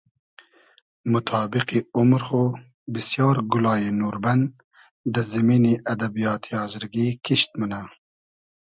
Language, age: Hazaragi, 30-39